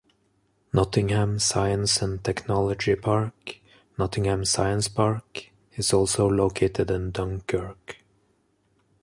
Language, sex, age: English, male, 30-39